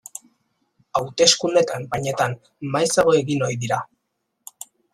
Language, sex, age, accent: Basque, male, under 19, Erdialdekoa edo Nafarra (Gipuzkoa, Nafarroa)